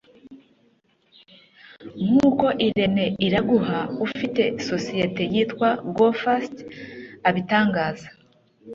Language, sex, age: Kinyarwanda, female, 30-39